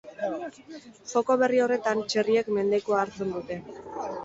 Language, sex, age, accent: Basque, female, 19-29, Mendebalekoa (Araba, Bizkaia, Gipuzkoako mendebaleko herri batzuk)